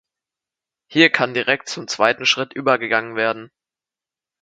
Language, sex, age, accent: German, male, under 19, Deutschland Deutsch